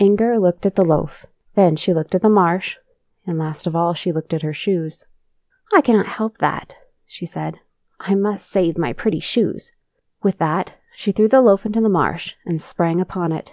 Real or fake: real